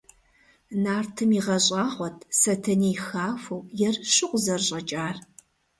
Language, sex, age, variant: Kabardian, female, 40-49, Адыгэбзэ (Къэбэрдей, Кирил, Урысей)